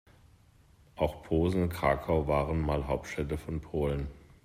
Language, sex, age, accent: German, male, 40-49, Deutschland Deutsch